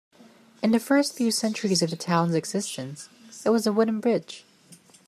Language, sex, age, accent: English, male, 19-29, United States English